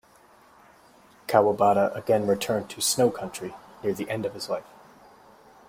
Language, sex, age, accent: English, male, 19-29, United States English